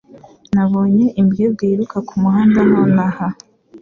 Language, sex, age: Kinyarwanda, female, under 19